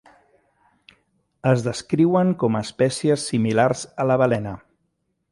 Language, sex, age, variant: Catalan, male, 40-49, Central